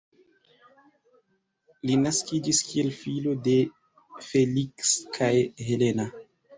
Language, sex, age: Esperanto, male, 19-29